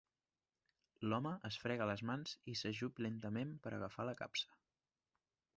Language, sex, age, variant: Catalan, male, 19-29, Nord-Occidental